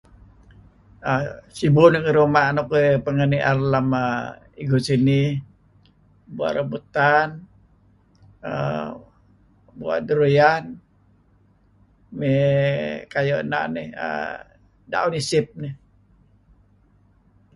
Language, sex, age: Kelabit, male, 70-79